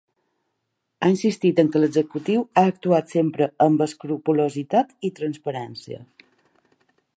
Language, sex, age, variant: Catalan, female, 40-49, Balear